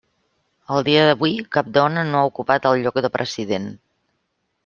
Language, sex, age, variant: Catalan, female, 50-59, Central